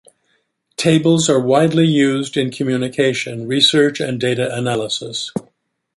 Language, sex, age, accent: English, male, 80-89, United States English